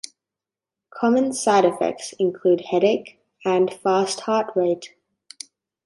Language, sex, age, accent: English, female, under 19, Australian English